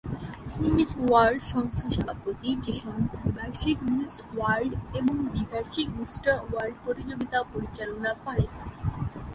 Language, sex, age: Bengali, female, 19-29